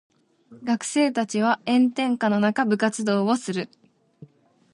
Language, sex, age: Japanese, female, 19-29